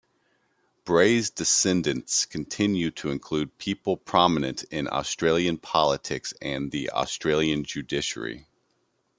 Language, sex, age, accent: English, male, 30-39, United States English